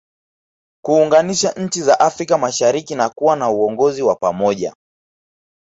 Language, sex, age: Swahili, male, 19-29